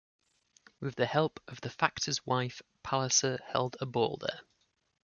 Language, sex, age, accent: English, male, 30-39, England English